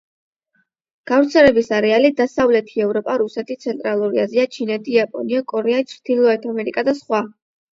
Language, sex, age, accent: Georgian, male, under 19, ჩვეულებრივი